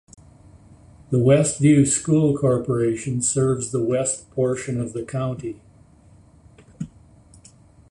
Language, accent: English, Canadian English